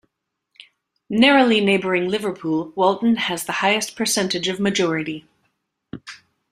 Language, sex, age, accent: English, female, 40-49, United States English